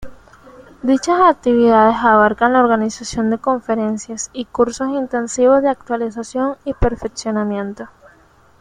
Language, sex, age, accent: Spanish, female, under 19, Caribe: Cuba, Venezuela, Puerto Rico, República Dominicana, Panamá, Colombia caribeña, México caribeño, Costa del golfo de México